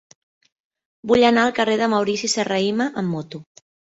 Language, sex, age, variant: Catalan, female, 30-39, Central